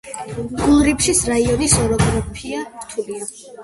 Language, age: Georgian, 30-39